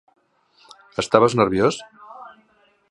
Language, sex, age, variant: Catalan, male, 50-59, Central